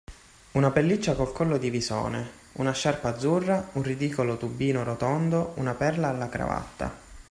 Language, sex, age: Italian, male, 19-29